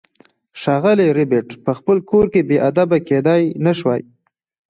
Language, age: Pashto, 19-29